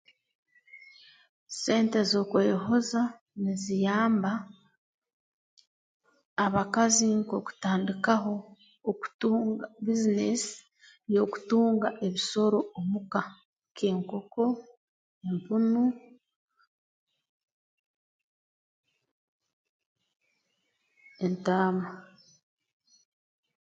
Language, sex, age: Tooro, female, 19-29